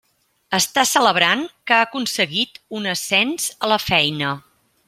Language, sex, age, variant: Catalan, female, 40-49, Central